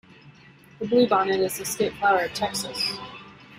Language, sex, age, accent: English, female, 30-39, United States English